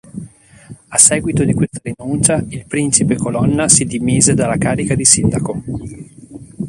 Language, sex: Italian, male